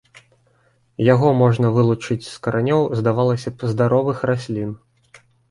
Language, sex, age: Belarusian, male, 30-39